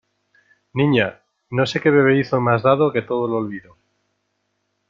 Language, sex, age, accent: Spanish, male, 40-49, España: Centro-Sur peninsular (Madrid, Toledo, Castilla-La Mancha)